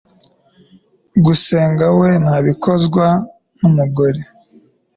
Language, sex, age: Kinyarwanda, male, under 19